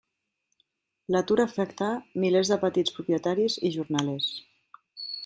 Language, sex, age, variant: Catalan, female, 50-59, Central